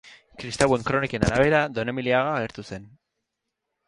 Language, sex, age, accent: Basque, male, 30-39, Erdialdekoa edo Nafarra (Gipuzkoa, Nafarroa)